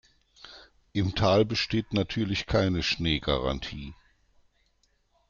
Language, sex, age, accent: German, male, 50-59, Deutschland Deutsch